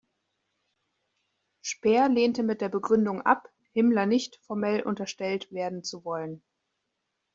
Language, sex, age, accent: German, female, 19-29, Deutschland Deutsch